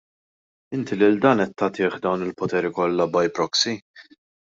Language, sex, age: Maltese, male, 19-29